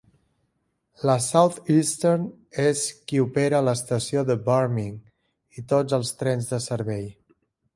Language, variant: Catalan, Central